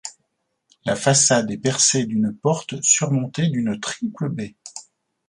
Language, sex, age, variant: French, male, 50-59, Français de métropole